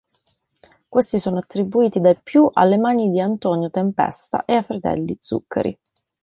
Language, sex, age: Italian, female, 19-29